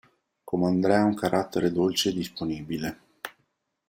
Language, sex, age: Italian, male, 30-39